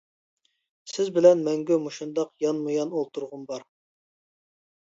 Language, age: Uyghur, 19-29